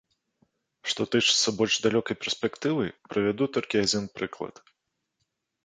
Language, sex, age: Belarusian, male, 40-49